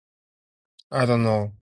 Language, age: English, 19-29